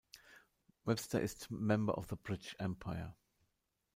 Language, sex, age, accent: German, male, 50-59, Deutschland Deutsch